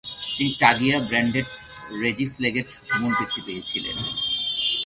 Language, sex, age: Bengali, male, 30-39